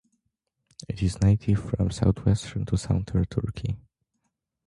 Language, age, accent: English, under 19, United States English